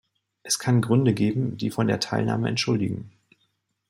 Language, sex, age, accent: German, male, 30-39, Deutschland Deutsch